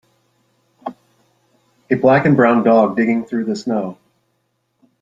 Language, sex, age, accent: English, male, 40-49, United States English